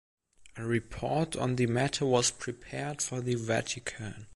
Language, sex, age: English, male, under 19